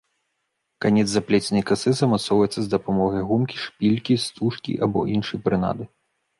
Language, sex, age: Belarusian, male, 30-39